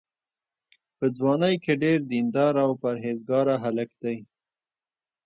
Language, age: Pashto, 30-39